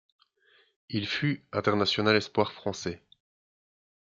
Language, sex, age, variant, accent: French, male, 30-39, Français d'Europe, Français de Belgique